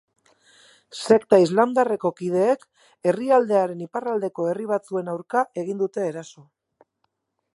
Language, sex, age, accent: Basque, female, 40-49, Erdialdekoa edo Nafarra (Gipuzkoa, Nafarroa)